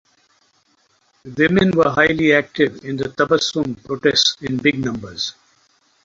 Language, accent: English, India and South Asia (India, Pakistan, Sri Lanka)